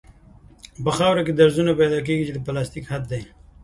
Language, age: Pashto, 19-29